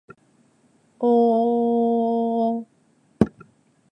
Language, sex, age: Japanese, female, 19-29